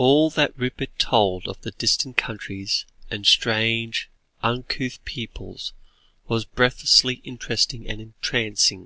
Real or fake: real